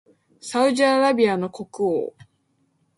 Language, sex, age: Japanese, female, 19-29